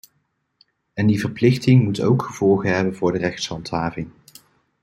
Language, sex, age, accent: Dutch, male, 30-39, Nederlands Nederlands